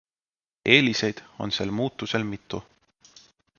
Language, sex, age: Estonian, male, 30-39